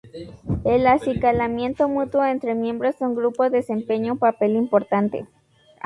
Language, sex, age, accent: Spanish, female, 19-29, México